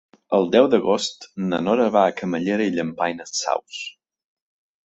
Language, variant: Catalan, Central